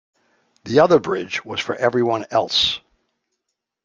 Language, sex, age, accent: English, male, 70-79, United States English